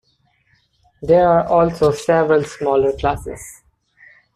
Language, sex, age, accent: English, male, 19-29, India and South Asia (India, Pakistan, Sri Lanka)